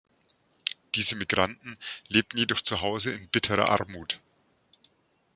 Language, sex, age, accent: German, male, 40-49, Deutschland Deutsch